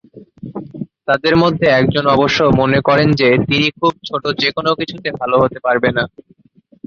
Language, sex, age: Bengali, male, 19-29